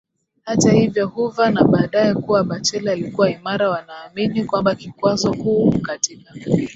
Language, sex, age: Swahili, female, 19-29